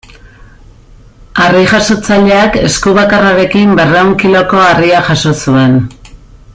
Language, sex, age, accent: Basque, female, 40-49, Erdialdekoa edo Nafarra (Gipuzkoa, Nafarroa)